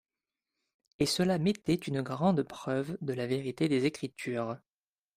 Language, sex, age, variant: French, male, 19-29, Français de métropole